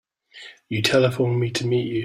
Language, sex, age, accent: English, male, 30-39, Scottish English